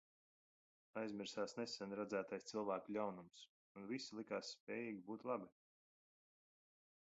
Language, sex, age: Latvian, male, 30-39